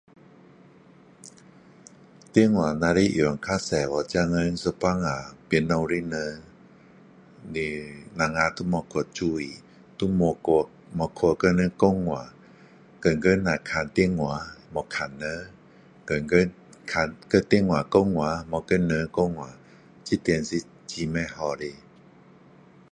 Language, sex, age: Min Dong Chinese, male, 50-59